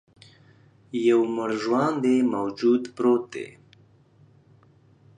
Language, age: Pashto, 30-39